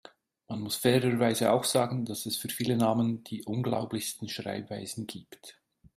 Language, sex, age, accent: German, male, 40-49, Schweizerdeutsch